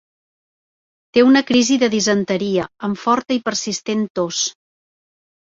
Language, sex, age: Catalan, female, 40-49